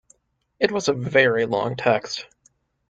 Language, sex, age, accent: English, male, 19-29, United States English